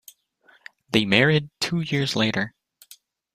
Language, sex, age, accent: English, male, under 19, United States English